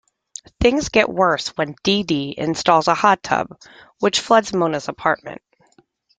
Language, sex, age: English, female, 40-49